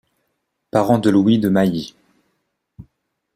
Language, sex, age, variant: French, male, 30-39, Français de métropole